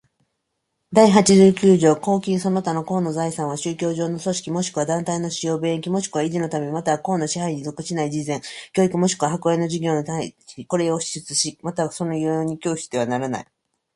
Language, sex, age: Japanese, female, 40-49